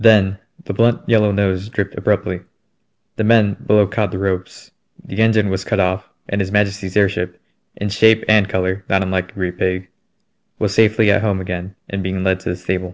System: none